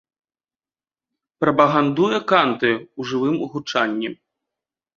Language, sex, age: Belarusian, male, 30-39